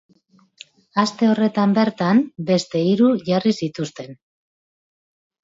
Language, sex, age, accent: Basque, female, 40-49, Mendebalekoa (Araba, Bizkaia, Gipuzkoako mendebaleko herri batzuk)